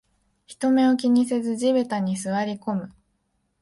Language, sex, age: Japanese, female, 19-29